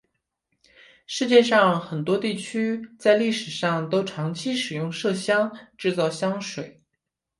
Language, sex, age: Chinese, male, 19-29